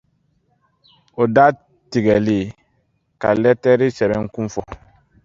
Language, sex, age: Dyula, male, 19-29